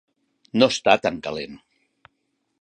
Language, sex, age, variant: Catalan, male, 60-69, Central